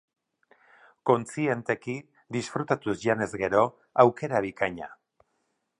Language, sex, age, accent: Basque, male, 50-59, Erdialdekoa edo Nafarra (Gipuzkoa, Nafarroa)